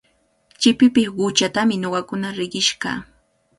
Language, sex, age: Cajatambo North Lima Quechua, female, 19-29